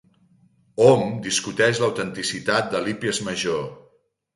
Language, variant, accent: Catalan, Central, central